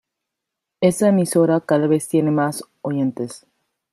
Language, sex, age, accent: Spanish, female, 30-39, Andino-Pacífico: Colombia, Perú, Ecuador, oeste de Bolivia y Venezuela andina